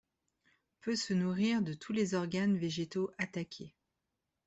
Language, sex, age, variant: French, female, 40-49, Français de métropole